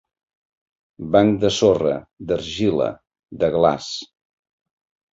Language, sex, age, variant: Catalan, male, 60-69, Central